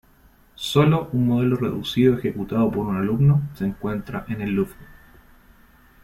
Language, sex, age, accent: Spanish, male, 19-29, Chileno: Chile, Cuyo